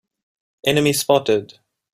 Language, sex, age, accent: English, male, 19-29, Southern African (South Africa, Zimbabwe, Namibia)